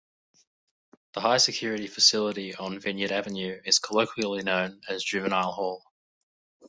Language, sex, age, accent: English, male, 19-29, Australian English